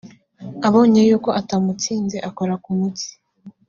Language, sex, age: Kinyarwanda, female, under 19